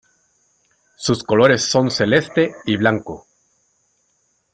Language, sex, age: Spanish, male, 40-49